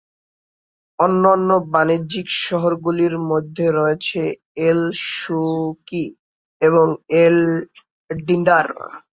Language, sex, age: Bengali, male, under 19